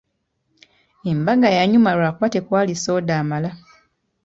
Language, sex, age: Ganda, female, 30-39